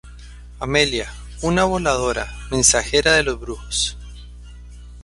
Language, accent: Spanish, Andino-Pacífico: Colombia, Perú, Ecuador, oeste de Bolivia y Venezuela andina